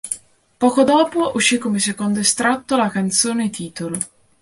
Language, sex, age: Italian, female, 19-29